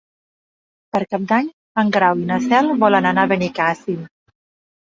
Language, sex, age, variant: Catalan, female, 40-49, Central